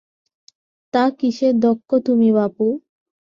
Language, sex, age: Bengali, female, 19-29